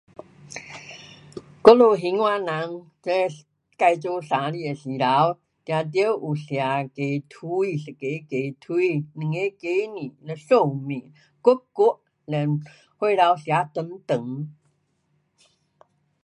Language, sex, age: Pu-Xian Chinese, female, 70-79